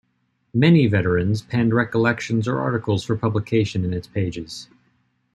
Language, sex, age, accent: English, male, 19-29, United States English